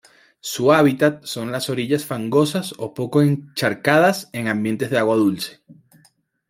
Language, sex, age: Spanish, male, 19-29